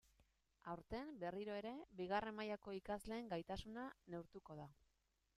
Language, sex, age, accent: Basque, female, 30-39, Mendebalekoa (Araba, Bizkaia, Gipuzkoako mendebaleko herri batzuk)